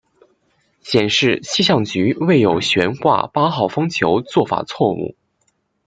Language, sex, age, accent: Chinese, male, 19-29, 出生地：山东省